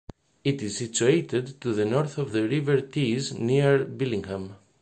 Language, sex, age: English, male, 40-49